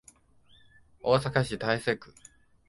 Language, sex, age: Japanese, male, 19-29